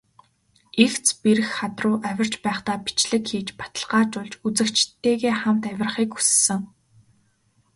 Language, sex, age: Mongolian, female, 19-29